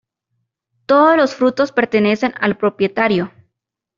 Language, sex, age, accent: Spanish, female, under 19, América central